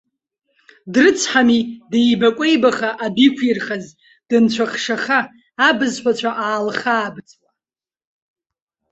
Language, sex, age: Abkhazian, male, under 19